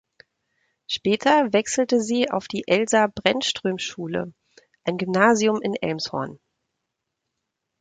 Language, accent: German, Deutschland Deutsch